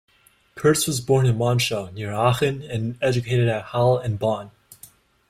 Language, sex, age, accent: English, male, 19-29, United States English